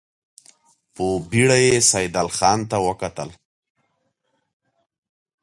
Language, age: Pashto, 30-39